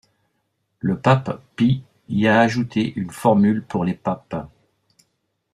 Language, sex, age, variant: French, male, 50-59, Français de métropole